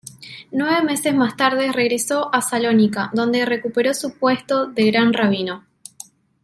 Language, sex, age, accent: Spanish, female, 19-29, Rioplatense: Argentina, Uruguay, este de Bolivia, Paraguay